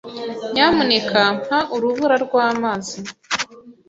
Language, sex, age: Kinyarwanda, female, 19-29